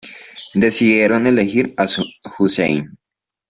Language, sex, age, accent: Spanish, male, 19-29, Andino-Pacífico: Colombia, Perú, Ecuador, oeste de Bolivia y Venezuela andina